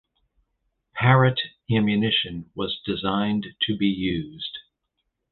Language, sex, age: English, male, 50-59